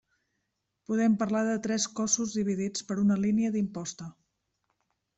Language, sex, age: Catalan, female, 90+